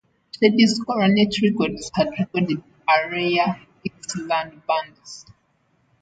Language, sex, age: English, female, 19-29